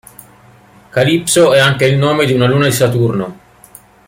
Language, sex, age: Italian, male, 40-49